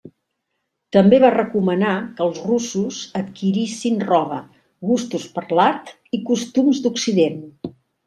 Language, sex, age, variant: Catalan, female, 60-69, Central